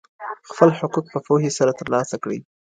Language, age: Pashto, 30-39